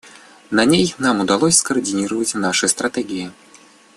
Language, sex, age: Russian, male, 19-29